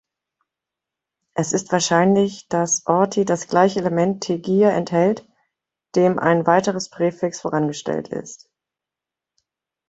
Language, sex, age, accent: German, female, 30-39, Deutschland Deutsch